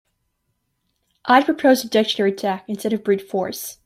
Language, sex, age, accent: English, female, under 19, United States English